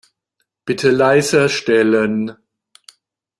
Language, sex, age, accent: German, male, 60-69, Deutschland Deutsch